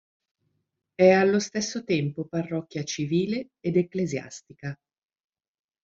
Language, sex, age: Italian, female, 40-49